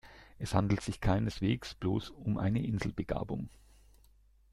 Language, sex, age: German, male, 60-69